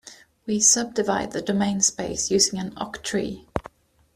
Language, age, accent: English, 19-29, England English